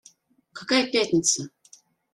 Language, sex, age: Russian, female, 30-39